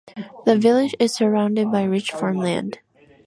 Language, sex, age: English, female, 19-29